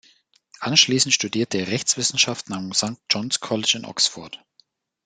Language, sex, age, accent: German, male, 19-29, Deutschland Deutsch